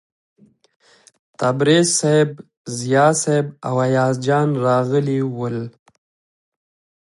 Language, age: Pashto, 19-29